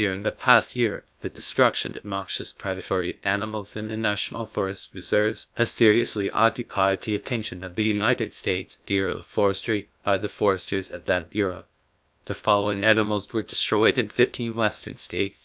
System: TTS, GlowTTS